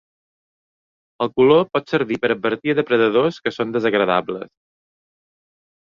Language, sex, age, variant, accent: Catalan, male, 40-49, Balear, menorquí